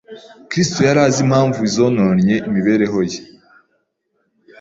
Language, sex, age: Kinyarwanda, female, 19-29